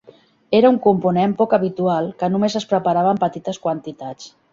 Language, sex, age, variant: Catalan, female, 50-59, Central